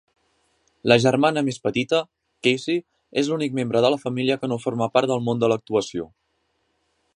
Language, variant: Catalan, Central